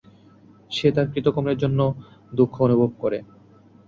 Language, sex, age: Bengali, male, 19-29